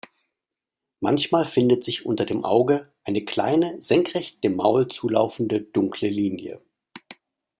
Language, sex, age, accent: German, male, 50-59, Deutschland Deutsch